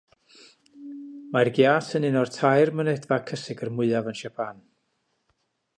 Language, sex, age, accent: Welsh, male, 50-59, Y Deyrnas Unedig Cymraeg